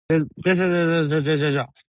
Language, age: English, 19-29